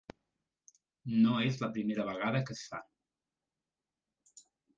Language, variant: Catalan, Central